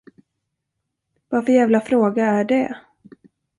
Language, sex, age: Swedish, female, 40-49